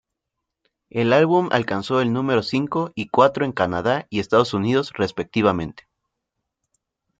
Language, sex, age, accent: Spanish, male, 19-29, México